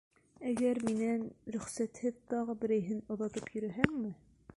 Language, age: Bashkir, 19-29